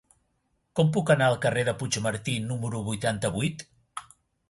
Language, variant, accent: Catalan, Central, central